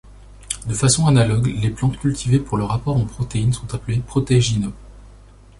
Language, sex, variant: French, male, Français de métropole